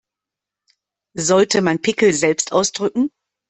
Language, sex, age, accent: German, female, 50-59, Deutschland Deutsch